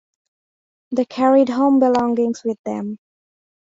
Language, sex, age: English, female, 19-29